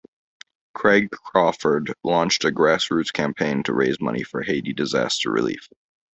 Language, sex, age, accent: English, male, 19-29, United States English